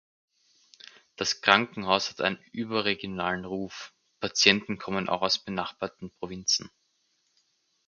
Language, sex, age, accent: German, male, 19-29, Österreichisches Deutsch